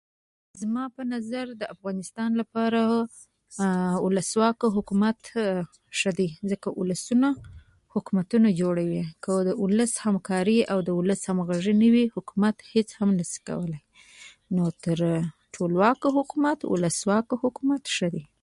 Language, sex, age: Pashto, female, 19-29